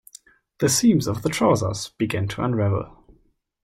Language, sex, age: English, male, 19-29